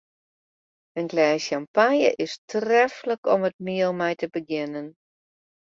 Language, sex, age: Western Frisian, female, 50-59